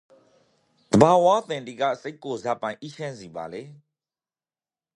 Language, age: Rakhine, 30-39